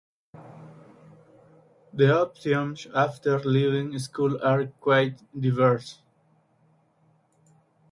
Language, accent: English, West Indies and Bermuda (Bahamas, Bermuda, Jamaica, Trinidad)